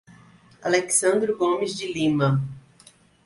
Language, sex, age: Portuguese, female, 30-39